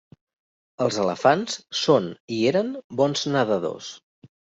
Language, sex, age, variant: Catalan, male, 30-39, Central